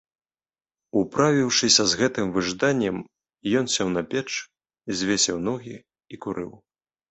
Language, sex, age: Belarusian, male, 19-29